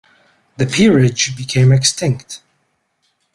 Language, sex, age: English, male, 40-49